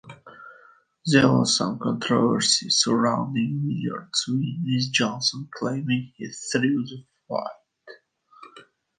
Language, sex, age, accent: English, male, 19-29, United States English